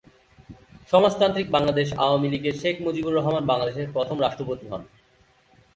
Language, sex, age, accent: Bengali, male, 19-29, Native